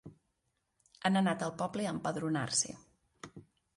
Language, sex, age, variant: Catalan, female, 30-39, Central